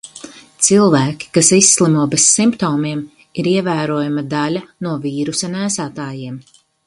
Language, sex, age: Latvian, female, 50-59